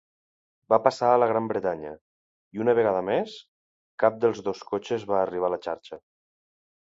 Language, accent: Catalan, nord-occidental; valencià